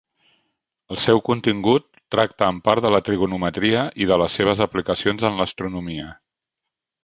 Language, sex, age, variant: Catalan, male, 60-69, Central